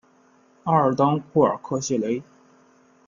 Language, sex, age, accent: Chinese, male, 19-29, 出生地：山东省